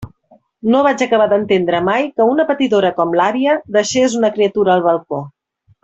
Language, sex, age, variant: Catalan, female, 40-49, Central